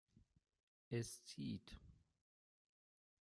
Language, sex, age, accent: German, male, 40-49, Russisch Deutsch